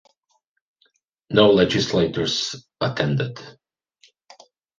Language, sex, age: English, male, 50-59